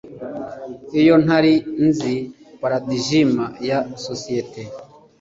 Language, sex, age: Kinyarwanda, male, 30-39